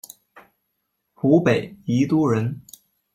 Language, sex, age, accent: Chinese, male, 19-29, 出生地：四川省